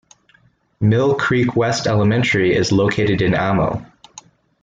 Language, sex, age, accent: English, male, 19-29, United States English